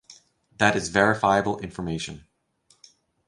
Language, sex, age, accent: English, male, 50-59, United States English